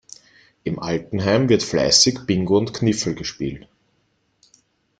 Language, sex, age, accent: German, male, 19-29, Österreichisches Deutsch